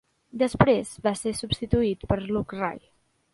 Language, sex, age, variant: Catalan, female, 19-29, Central